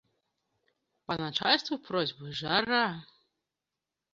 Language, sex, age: Belarusian, female, 30-39